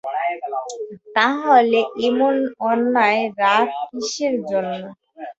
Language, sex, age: Bengali, female, 19-29